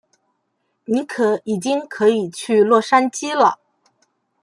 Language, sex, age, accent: Chinese, female, 19-29, 出生地：河北省